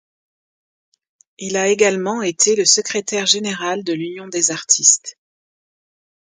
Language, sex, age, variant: French, female, 40-49, Français de métropole